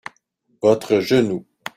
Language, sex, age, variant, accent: French, male, 40-49, Français d'Amérique du Nord, Français du Canada